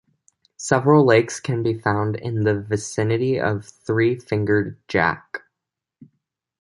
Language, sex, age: English, male, under 19